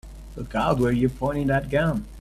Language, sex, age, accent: English, male, 30-39, United States English